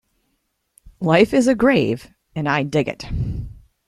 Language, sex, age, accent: English, female, 40-49, United States English